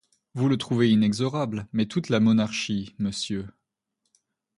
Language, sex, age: French, female, 19-29